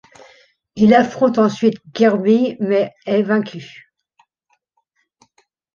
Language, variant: French, Français de métropole